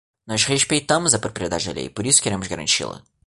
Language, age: Portuguese, under 19